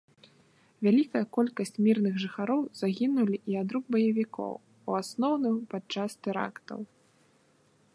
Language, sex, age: Belarusian, female, 19-29